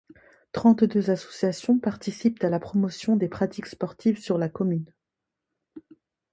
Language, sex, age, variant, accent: French, female, 30-39, Français du nord de l'Afrique, Français du Maroc